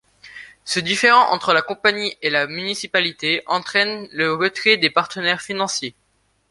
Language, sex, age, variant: French, male, under 19, Français de métropole